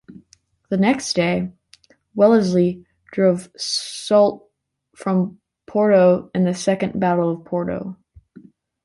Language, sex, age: English, female, under 19